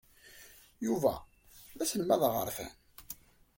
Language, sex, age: Kabyle, male, 19-29